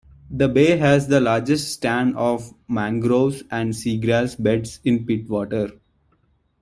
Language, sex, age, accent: English, male, 19-29, India and South Asia (India, Pakistan, Sri Lanka)